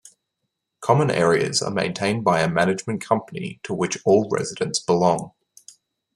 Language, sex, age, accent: English, male, 30-39, Australian English